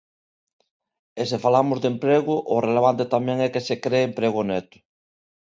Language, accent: Galician, Neofalante